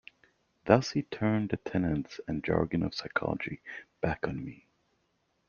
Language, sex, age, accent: English, male, 40-49, United States English